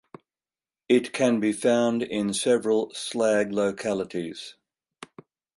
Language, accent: English, Australian English